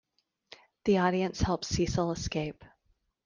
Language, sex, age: English, female, 40-49